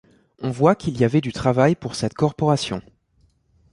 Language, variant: French, Français de métropole